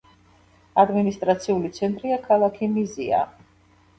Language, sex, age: Georgian, female, 50-59